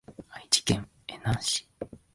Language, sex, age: Japanese, male, 19-29